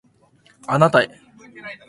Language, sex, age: Japanese, male, under 19